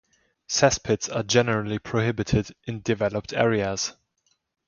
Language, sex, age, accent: English, male, under 19, England English